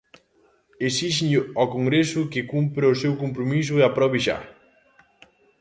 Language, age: Galician, 19-29